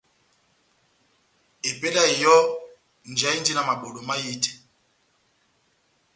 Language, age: Batanga, 50-59